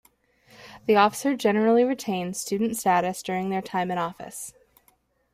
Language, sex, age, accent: English, female, 19-29, England English